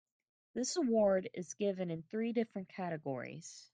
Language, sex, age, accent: English, female, 19-29, United States English